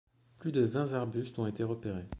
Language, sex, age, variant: French, male, under 19, Français de métropole